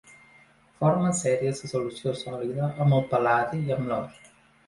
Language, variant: Catalan, Central